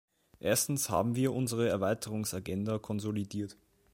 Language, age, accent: German, 19-29, Österreichisches Deutsch